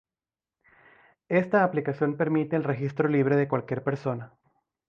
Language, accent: Spanish, Caribe: Cuba, Venezuela, Puerto Rico, República Dominicana, Panamá, Colombia caribeña, México caribeño, Costa del golfo de México